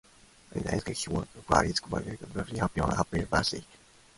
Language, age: English, 19-29